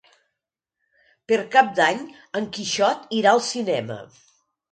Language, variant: Catalan, Nord-Occidental